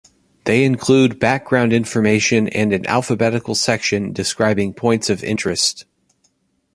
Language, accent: English, United States English